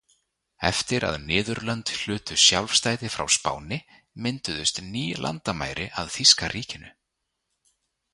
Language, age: Icelandic, 30-39